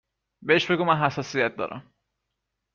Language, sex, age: Persian, male, 19-29